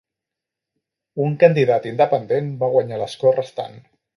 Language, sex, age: Catalan, male, 40-49